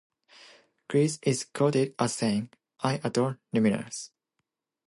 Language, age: English, 19-29